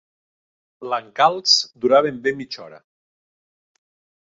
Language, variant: Catalan, Central